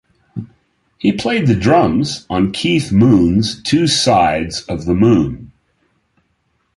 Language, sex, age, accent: English, male, 70-79, United States English